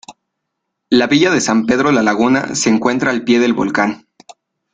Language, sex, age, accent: Spanish, male, 19-29, México